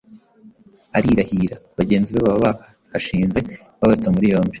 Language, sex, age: Kinyarwanda, male, 19-29